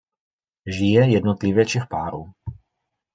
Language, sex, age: Czech, male, 30-39